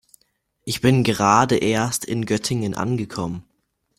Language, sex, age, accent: German, male, under 19, Deutschland Deutsch